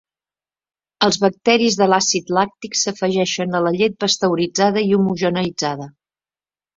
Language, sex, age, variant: Catalan, female, 60-69, Central